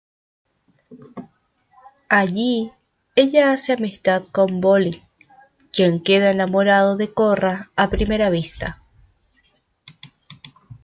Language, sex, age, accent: Spanish, female, 30-39, Rioplatense: Argentina, Uruguay, este de Bolivia, Paraguay